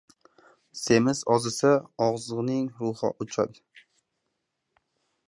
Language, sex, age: Uzbek, male, 19-29